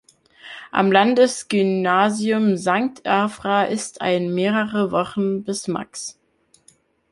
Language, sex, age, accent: German, male, under 19, Deutschland Deutsch